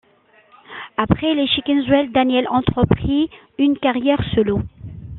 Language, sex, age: French, female, 40-49